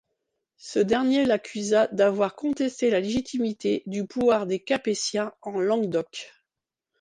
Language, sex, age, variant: French, female, 50-59, Français de métropole